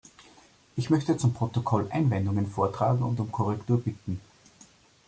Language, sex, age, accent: German, male, 30-39, Österreichisches Deutsch